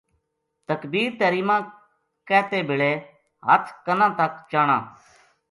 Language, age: Gujari, 40-49